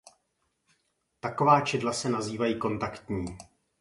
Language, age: Czech, 40-49